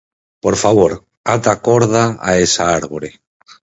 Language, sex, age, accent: Galician, male, 40-49, Central (gheada)